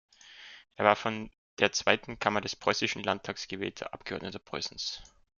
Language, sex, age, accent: German, male, 19-29, Österreichisches Deutsch